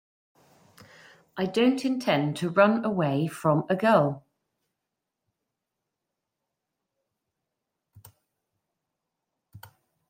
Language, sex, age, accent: English, female, 50-59, England English